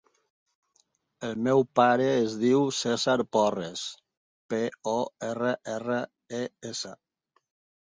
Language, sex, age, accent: Catalan, male, 50-59, valencià